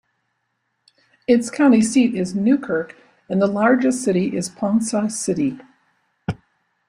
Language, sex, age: English, female, 60-69